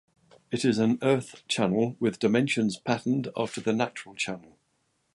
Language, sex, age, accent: English, male, 60-69, England English